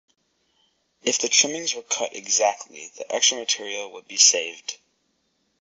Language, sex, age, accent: English, male, under 19, United States English